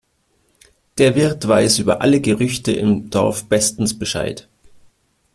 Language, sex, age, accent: German, male, 40-49, Deutschland Deutsch